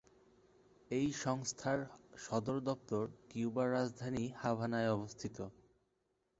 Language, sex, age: Bengali, male, 19-29